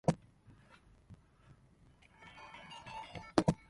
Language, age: English, under 19